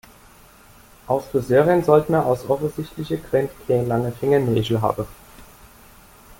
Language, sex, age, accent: German, male, 40-49, Deutschland Deutsch